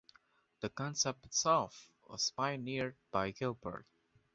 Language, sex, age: English, male, under 19